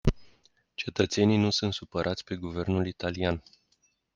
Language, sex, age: Romanian, male, 40-49